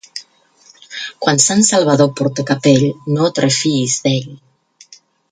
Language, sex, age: Catalan, female, 50-59